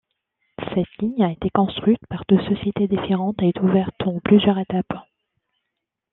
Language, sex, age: French, female, 19-29